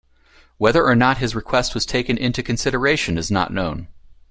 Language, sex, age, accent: English, male, 40-49, United States English